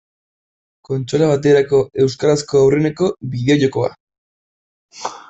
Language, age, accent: Basque, 19-29, Erdialdekoa edo Nafarra (Gipuzkoa, Nafarroa)